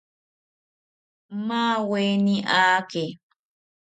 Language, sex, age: South Ucayali Ashéninka, female, 40-49